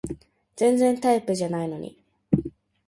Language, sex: Japanese, female